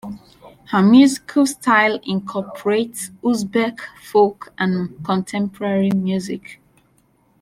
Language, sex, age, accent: English, female, 19-29, England English